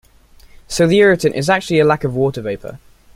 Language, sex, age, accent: English, male, under 19, England English